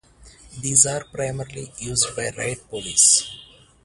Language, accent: English, India and South Asia (India, Pakistan, Sri Lanka)